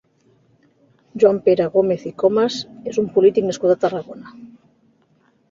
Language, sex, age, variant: Catalan, female, 40-49, Central